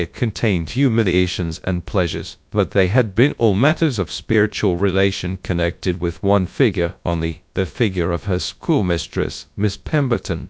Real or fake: fake